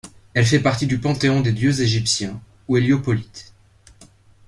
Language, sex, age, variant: French, male, under 19, Français de métropole